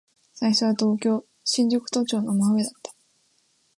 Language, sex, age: Japanese, female, 19-29